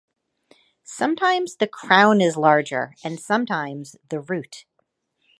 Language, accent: English, United States English